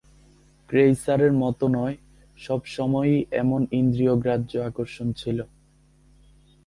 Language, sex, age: Bengali, male, 19-29